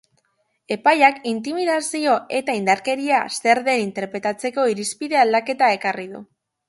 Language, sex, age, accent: Basque, female, under 19, Mendebalekoa (Araba, Bizkaia, Gipuzkoako mendebaleko herri batzuk)